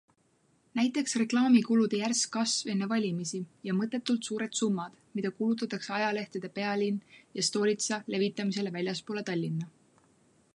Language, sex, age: Estonian, female, 19-29